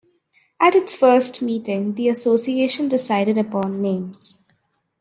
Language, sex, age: English, female, under 19